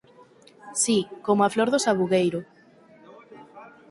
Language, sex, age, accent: Galician, female, 19-29, Central (sen gheada)